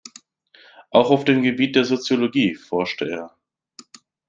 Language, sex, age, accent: German, male, 19-29, Deutschland Deutsch